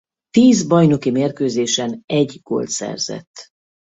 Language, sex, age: Hungarian, female, 50-59